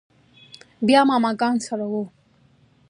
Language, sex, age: Pashto, female, 19-29